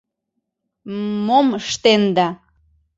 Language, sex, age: Mari, female, 30-39